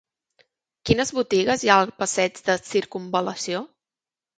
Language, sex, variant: Catalan, female, Central